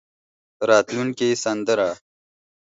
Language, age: Pashto, 19-29